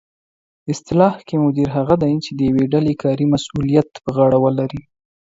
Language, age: Pashto, 19-29